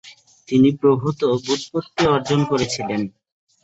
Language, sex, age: Bengali, male, 30-39